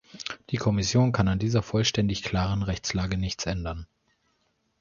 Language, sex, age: German, male, 19-29